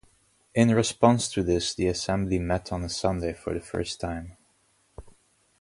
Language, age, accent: English, 19-29, United States English